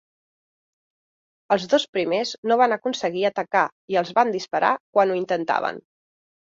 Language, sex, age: Catalan, female, 30-39